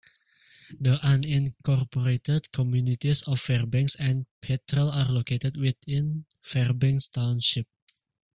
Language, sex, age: English, male, 19-29